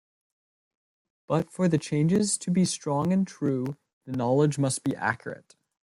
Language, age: English, 19-29